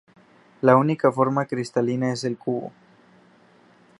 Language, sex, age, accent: Spanish, male, 19-29, México